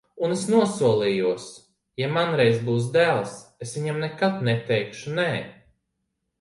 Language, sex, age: Latvian, male, 30-39